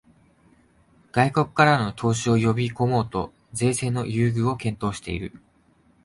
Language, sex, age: Japanese, male, 19-29